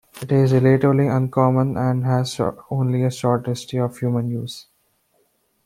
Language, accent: English, India and South Asia (India, Pakistan, Sri Lanka)